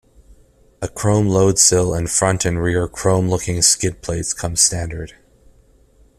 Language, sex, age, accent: English, male, 30-39, Canadian English